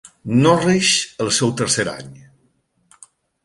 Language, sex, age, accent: Catalan, male, 40-49, valencià